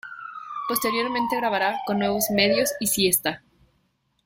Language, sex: Spanish, female